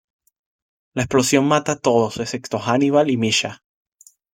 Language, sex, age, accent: Spanish, male, 30-39, Caribe: Cuba, Venezuela, Puerto Rico, República Dominicana, Panamá, Colombia caribeña, México caribeño, Costa del golfo de México